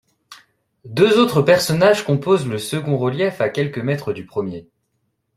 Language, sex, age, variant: French, male, 19-29, Français de métropole